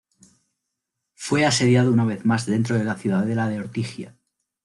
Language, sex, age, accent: Spanish, male, 30-39, España: Centro-Sur peninsular (Madrid, Toledo, Castilla-La Mancha)